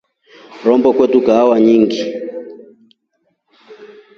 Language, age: Rombo, 30-39